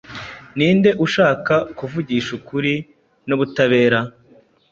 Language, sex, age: Kinyarwanda, male, 19-29